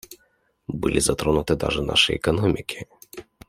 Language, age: Russian, 19-29